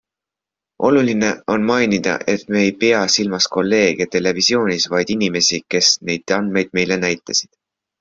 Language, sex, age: Estonian, male, 19-29